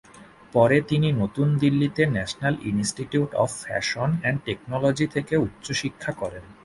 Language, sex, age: Bengali, male, 19-29